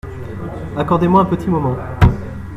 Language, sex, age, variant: French, male, 19-29, Français de métropole